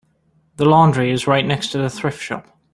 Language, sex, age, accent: English, male, 19-29, England English